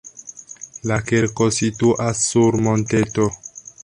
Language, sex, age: Esperanto, male, 19-29